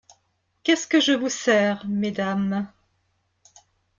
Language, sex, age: French, female, 50-59